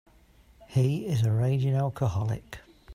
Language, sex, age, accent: English, male, 40-49, England English